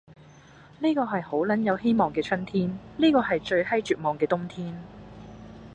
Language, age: Cantonese, 19-29